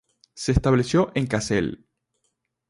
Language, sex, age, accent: Spanish, male, 19-29, Caribe: Cuba, Venezuela, Puerto Rico, República Dominicana, Panamá, Colombia caribeña, México caribeño, Costa del golfo de México